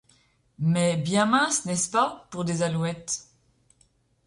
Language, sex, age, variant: French, female, 30-39, Français de métropole